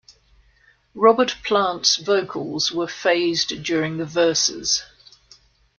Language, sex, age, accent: English, female, 50-59, Australian English